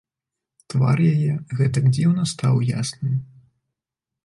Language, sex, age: Belarusian, male, 19-29